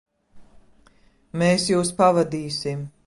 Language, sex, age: Latvian, female, 50-59